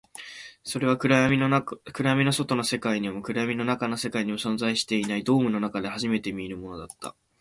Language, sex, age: Japanese, male, 19-29